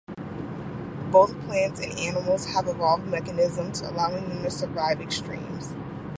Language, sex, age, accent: English, female, 19-29, United States English